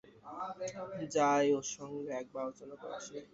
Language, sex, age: Bengali, male, under 19